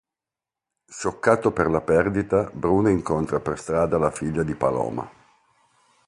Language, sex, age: Italian, male, 50-59